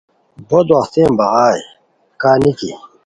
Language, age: Khowar, 30-39